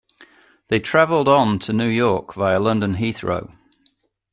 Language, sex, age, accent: English, male, 50-59, England English